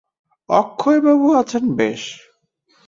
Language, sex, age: Bengali, male, 19-29